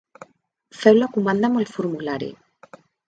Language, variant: Catalan, Central